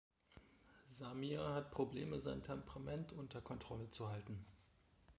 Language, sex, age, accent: German, male, 19-29, Deutschland Deutsch